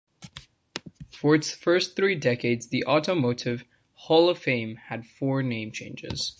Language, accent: English, India and South Asia (India, Pakistan, Sri Lanka)